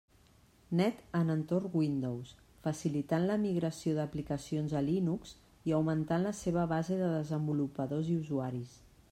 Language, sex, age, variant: Catalan, female, 40-49, Central